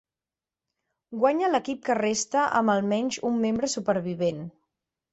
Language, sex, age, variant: Catalan, female, 19-29, Central